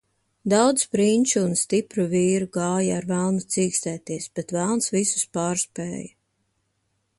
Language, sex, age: Latvian, female, 30-39